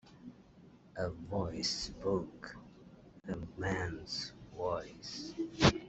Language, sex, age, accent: English, male, 19-29, England English